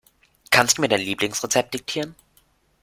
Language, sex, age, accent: German, male, under 19, Deutschland Deutsch